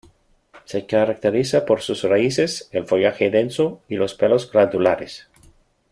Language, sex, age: Spanish, male, 50-59